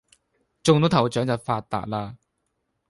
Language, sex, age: Cantonese, male, 19-29